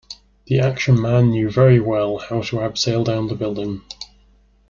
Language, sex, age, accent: English, male, 30-39, England English